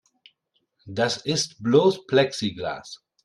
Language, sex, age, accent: German, male, 40-49, Deutschland Deutsch